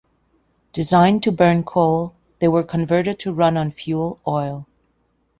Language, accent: English, Canadian English